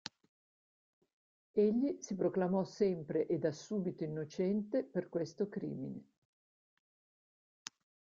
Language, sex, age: Italian, female, 60-69